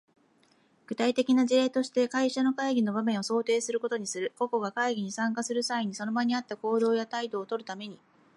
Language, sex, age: Japanese, female, 50-59